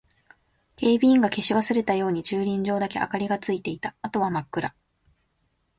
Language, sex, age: Japanese, female, 19-29